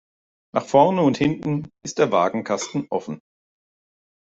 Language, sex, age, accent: German, male, 40-49, Deutschland Deutsch